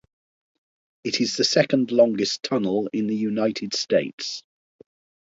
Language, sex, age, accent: English, male, 50-59, England English